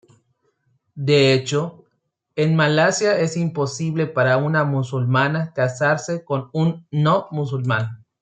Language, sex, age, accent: Spanish, male, 30-39, México